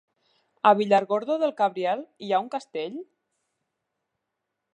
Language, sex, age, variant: Catalan, female, 19-29, Nord-Occidental